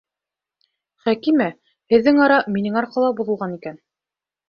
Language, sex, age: Bashkir, female, 19-29